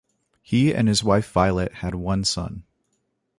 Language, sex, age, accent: English, male, 19-29, United States English